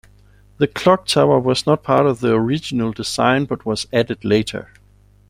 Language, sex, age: English, male, 40-49